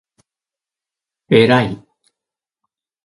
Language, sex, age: Japanese, male, 50-59